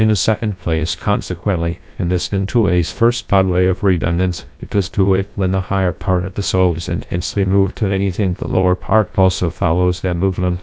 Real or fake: fake